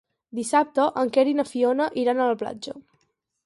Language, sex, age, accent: Catalan, female, under 19, gironí